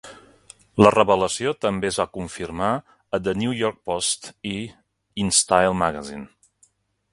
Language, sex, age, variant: Catalan, male, 50-59, Central